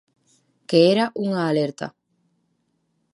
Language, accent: Galician, Normativo (estándar)